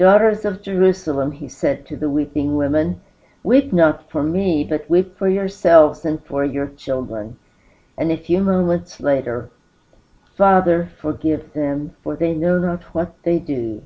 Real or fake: real